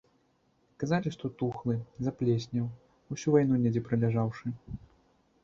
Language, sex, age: Belarusian, male, 19-29